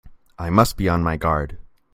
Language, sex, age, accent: English, male, 19-29, United States English